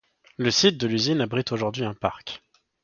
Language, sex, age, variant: French, male, 19-29, Français de métropole